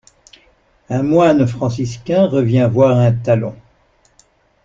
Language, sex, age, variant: French, male, 60-69, Français de métropole